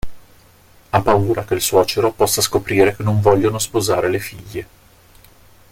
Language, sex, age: Italian, male, 40-49